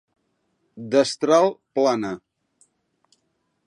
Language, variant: Catalan, Central